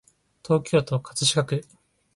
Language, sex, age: Japanese, male, 19-29